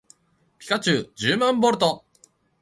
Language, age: Japanese, 30-39